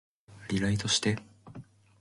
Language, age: Japanese, 19-29